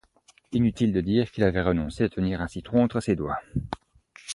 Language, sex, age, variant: French, male, 19-29, Français de métropole